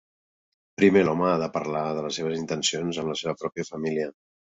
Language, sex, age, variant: Catalan, male, 50-59, Central